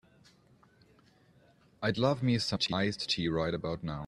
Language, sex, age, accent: English, male, 19-29, England English